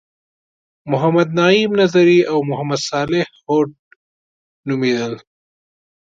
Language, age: Pashto, 19-29